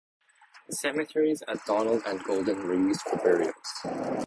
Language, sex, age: English, male, 19-29